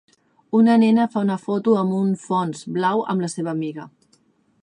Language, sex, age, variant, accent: Catalan, female, 30-39, Central, central